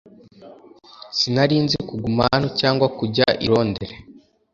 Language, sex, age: Kinyarwanda, male, under 19